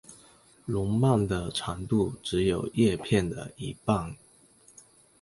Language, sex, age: Chinese, male, under 19